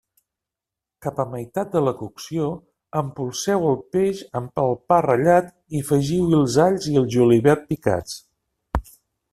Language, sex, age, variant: Catalan, male, 50-59, Central